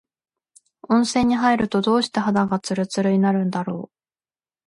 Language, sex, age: Japanese, female, 19-29